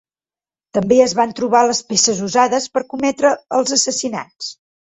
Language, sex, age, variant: Catalan, female, 19-29, Central